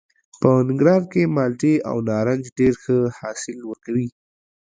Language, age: Pashto, 19-29